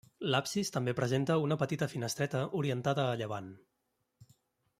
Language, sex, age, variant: Catalan, male, 30-39, Central